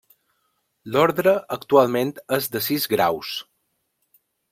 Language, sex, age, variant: Catalan, male, 30-39, Balear